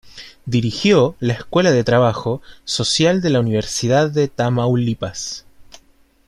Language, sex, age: Spanish, male, 19-29